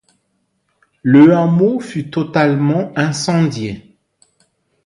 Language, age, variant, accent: French, 40-49, Français d'Afrique subsaharienne et des îles africaines, Français de Madagascar